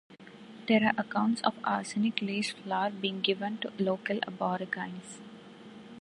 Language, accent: English, India and South Asia (India, Pakistan, Sri Lanka)